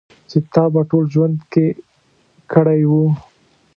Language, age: Pashto, 30-39